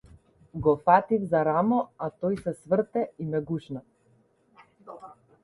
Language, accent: Macedonian, литературен